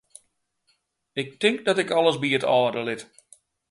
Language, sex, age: Western Frisian, male, 50-59